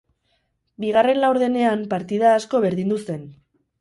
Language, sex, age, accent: Basque, female, 19-29, Erdialdekoa edo Nafarra (Gipuzkoa, Nafarroa)